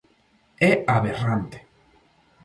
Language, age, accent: Galician, under 19, Normativo (estándar)